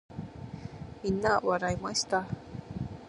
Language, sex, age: Japanese, female, 19-29